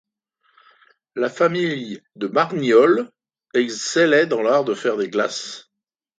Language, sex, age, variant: French, male, 60-69, Français de métropole